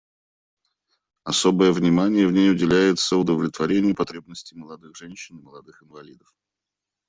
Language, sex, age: Russian, male, 40-49